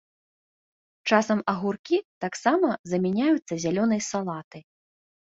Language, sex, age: Belarusian, female, 19-29